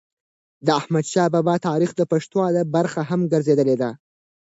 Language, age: Pashto, under 19